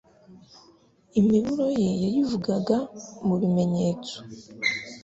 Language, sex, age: Kinyarwanda, female, under 19